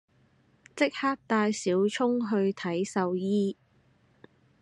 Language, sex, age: Cantonese, female, 19-29